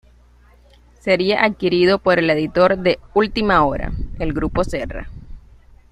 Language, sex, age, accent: Spanish, female, 19-29, Caribe: Cuba, Venezuela, Puerto Rico, República Dominicana, Panamá, Colombia caribeña, México caribeño, Costa del golfo de México